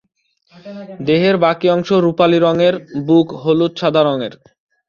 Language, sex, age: Bengali, male, 19-29